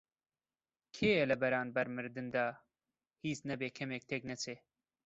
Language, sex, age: Central Kurdish, male, 19-29